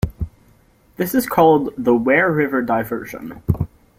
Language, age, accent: English, under 19, Canadian English